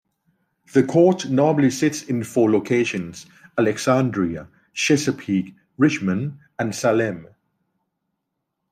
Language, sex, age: English, male, 30-39